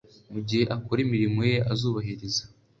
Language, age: Kinyarwanda, under 19